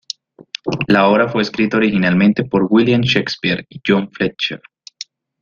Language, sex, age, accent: Spanish, male, 19-29, Andino-Pacífico: Colombia, Perú, Ecuador, oeste de Bolivia y Venezuela andina